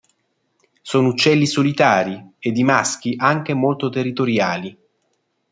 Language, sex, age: Italian, male, 40-49